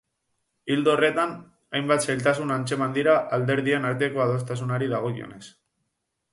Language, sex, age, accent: Basque, male, 19-29, Mendebalekoa (Araba, Bizkaia, Gipuzkoako mendebaleko herri batzuk)